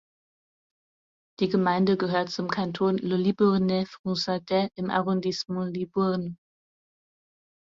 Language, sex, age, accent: German, female, 40-49, Deutschland Deutsch